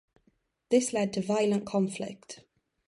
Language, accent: English, Welsh English